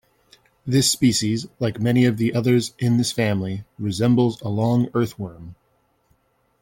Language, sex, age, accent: English, male, 19-29, United States English